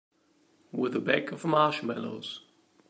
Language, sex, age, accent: English, male, 30-39, England English